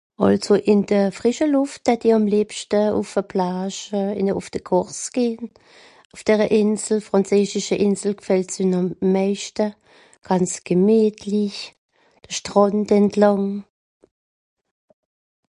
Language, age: Swiss German, 50-59